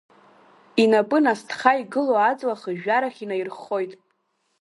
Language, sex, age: Abkhazian, female, under 19